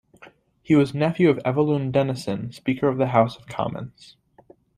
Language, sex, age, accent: English, male, under 19, United States English